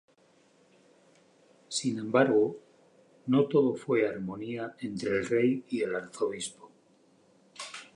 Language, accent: Spanish, España: Norte peninsular (Asturias, Castilla y León, Cantabria, País Vasco, Navarra, Aragón, La Rioja, Guadalajara, Cuenca)